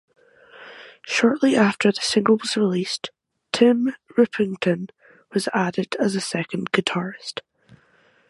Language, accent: English, Scottish English